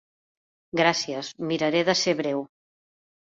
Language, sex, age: Catalan, female, 40-49